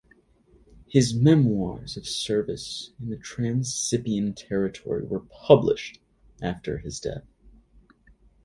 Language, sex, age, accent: English, male, 19-29, United States English